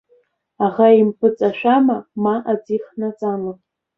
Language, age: Abkhazian, under 19